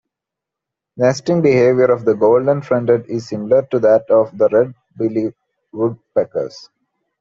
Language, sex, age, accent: English, male, 19-29, India and South Asia (India, Pakistan, Sri Lanka)